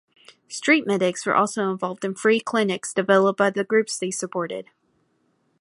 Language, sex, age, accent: English, female, under 19, United States English